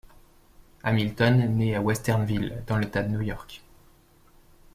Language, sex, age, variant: French, male, 19-29, Français de métropole